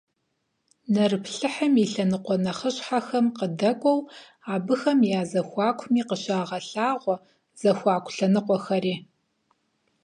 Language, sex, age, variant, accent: Kabardian, female, 30-39, Адыгэбзэ (Къэбэрдей, Кирил, псоми зэдай), Джылэхъстэней (Gilahsteney)